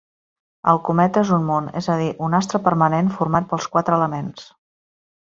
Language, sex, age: Catalan, female, 40-49